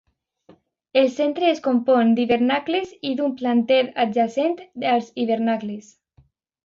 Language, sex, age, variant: Catalan, female, under 19, Alacantí